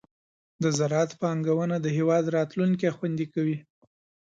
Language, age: Pashto, 30-39